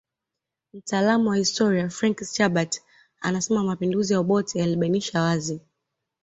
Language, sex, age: Swahili, female, 19-29